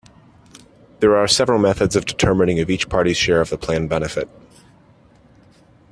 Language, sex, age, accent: English, male, 19-29, United States English